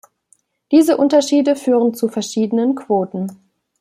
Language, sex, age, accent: German, female, 19-29, Deutschland Deutsch